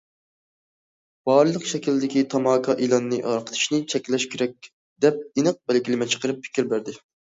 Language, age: Uyghur, 19-29